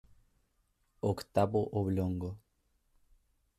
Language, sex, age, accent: Spanish, male, 19-29, Rioplatense: Argentina, Uruguay, este de Bolivia, Paraguay